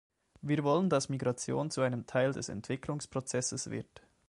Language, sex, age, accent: German, male, 19-29, Schweizerdeutsch